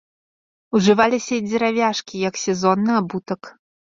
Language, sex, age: Belarusian, female, 19-29